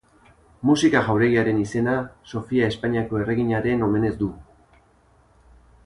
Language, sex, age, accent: Basque, male, 40-49, Erdialdekoa edo Nafarra (Gipuzkoa, Nafarroa)